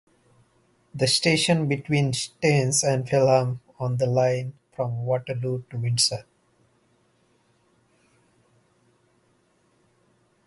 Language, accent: English, India and South Asia (India, Pakistan, Sri Lanka)